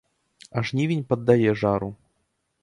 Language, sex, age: Belarusian, male, 30-39